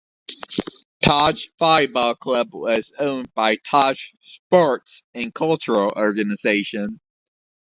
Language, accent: English, United States English